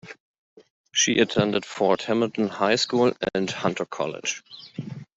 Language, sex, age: English, male, 30-39